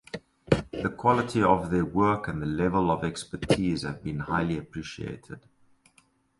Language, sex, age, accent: English, male, 30-39, Southern African (South Africa, Zimbabwe, Namibia)